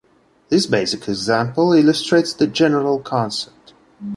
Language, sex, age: English, male, 19-29